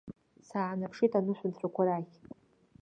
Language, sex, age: Abkhazian, female, under 19